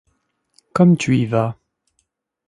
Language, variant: French, Français de métropole